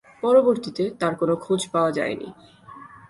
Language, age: Bengali, 19-29